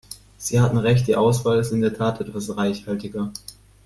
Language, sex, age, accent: German, male, under 19, Deutschland Deutsch